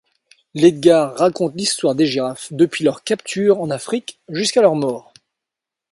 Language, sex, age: French, male, 50-59